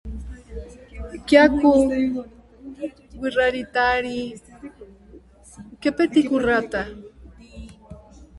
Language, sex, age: Spanish, female, 50-59